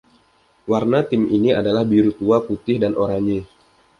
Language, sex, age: Indonesian, male, 19-29